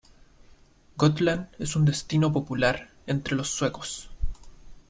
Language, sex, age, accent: Spanish, male, 19-29, Chileno: Chile, Cuyo